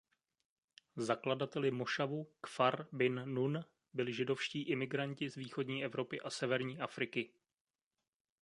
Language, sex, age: Czech, male, 30-39